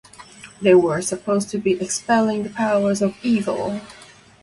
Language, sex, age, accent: English, female, 19-29, Hong Kong English